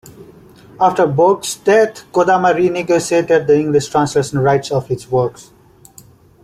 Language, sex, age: English, male, 19-29